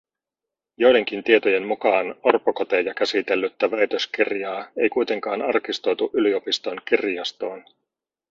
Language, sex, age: Finnish, male, 40-49